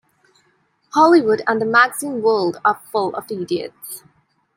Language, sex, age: English, female, 19-29